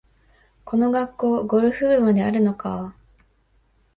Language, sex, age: Japanese, female, 19-29